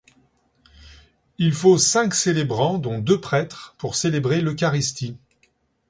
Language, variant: French, Français de métropole